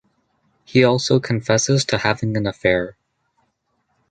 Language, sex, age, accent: English, male, under 19, Canadian English